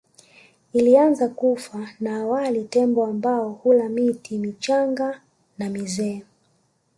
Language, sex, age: Swahili, female, 19-29